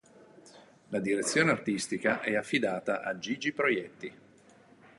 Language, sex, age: Italian, male, 50-59